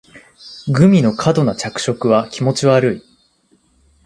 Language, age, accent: Japanese, 19-29, 標準語